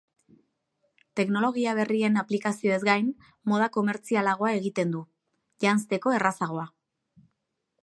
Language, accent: Basque, Mendebalekoa (Araba, Bizkaia, Gipuzkoako mendebaleko herri batzuk)